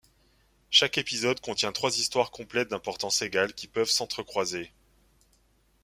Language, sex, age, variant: French, male, 30-39, Français de métropole